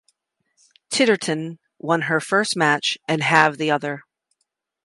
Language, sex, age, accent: English, female, 50-59, United States English